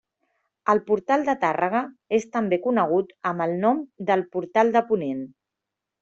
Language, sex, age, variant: Catalan, female, 40-49, Central